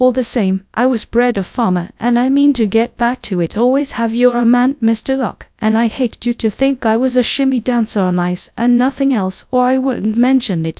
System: TTS, GradTTS